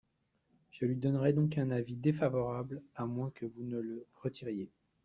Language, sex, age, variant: French, male, 40-49, Français de métropole